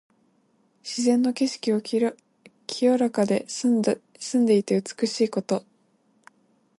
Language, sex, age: Japanese, female, 19-29